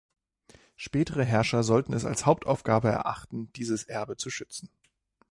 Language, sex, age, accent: German, male, 30-39, Deutschland Deutsch